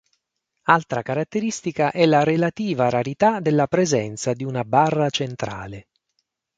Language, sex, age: Italian, male, 40-49